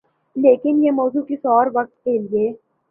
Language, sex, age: Urdu, male, 19-29